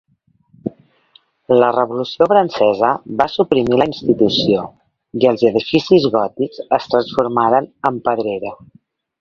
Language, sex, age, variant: Catalan, female, 50-59, Central